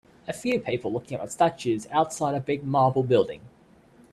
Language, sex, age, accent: English, male, 19-29, Australian English